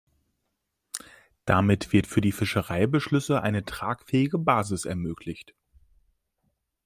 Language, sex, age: German, male, 19-29